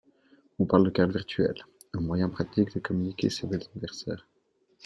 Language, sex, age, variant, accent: French, male, 30-39, Français d'Europe, Français de Suisse